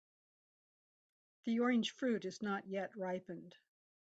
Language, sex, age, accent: English, female, 70-79, United States English